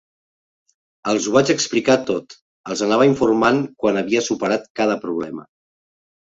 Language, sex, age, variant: Catalan, male, 50-59, Central